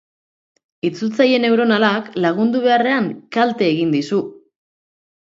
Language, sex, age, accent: Basque, female, 30-39, Mendebalekoa (Araba, Bizkaia, Gipuzkoako mendebaleko herri batzuk)